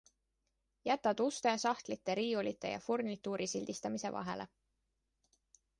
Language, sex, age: Estonian, female, 19-29